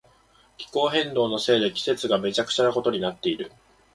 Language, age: Japanese, 19-29